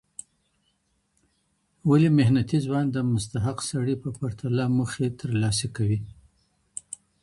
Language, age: Pashto, 60-69